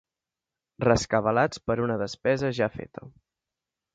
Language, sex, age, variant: Catalan, male, 19-29, Central